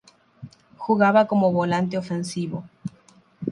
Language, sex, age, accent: Spanish, female, 19-29, Rioplatense: Argentina, Uruguay, este de Bolivia, Paraguay